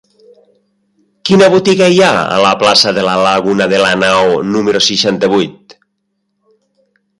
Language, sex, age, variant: Catalan, male, 50-59, Nord-Occidental